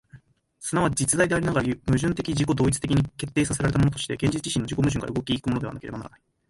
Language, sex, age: Japanese, male, 19-29